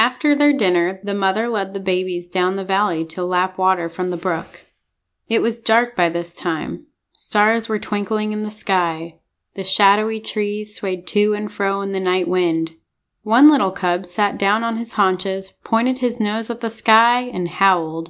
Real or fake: real